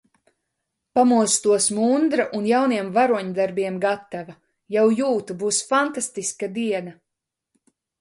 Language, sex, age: Latvian, female, 30-39